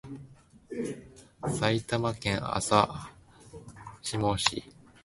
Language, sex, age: Japanese, male, 19-29